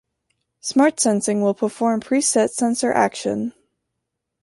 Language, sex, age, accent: English, female, under 19, United States English